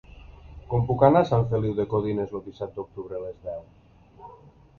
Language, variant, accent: Catalan, Nord-Occidental, nord-occidental